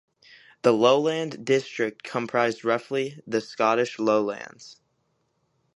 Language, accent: English, United States English